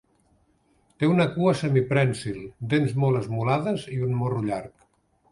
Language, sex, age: Catalan, male, 70-79